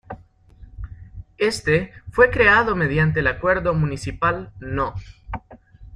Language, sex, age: Spanish, male, 19-29